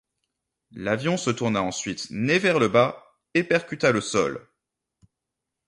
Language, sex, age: French, male, 30-39